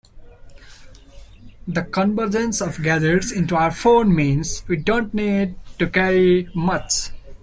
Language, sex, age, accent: English, male, 19-29, India and South Asia (India, Pakistan, Sri Lanka)